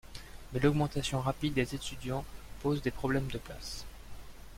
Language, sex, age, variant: French, male, 19-29, Français de métropole